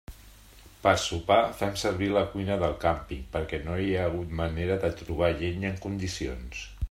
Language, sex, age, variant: Catalan, male, 50-59, Central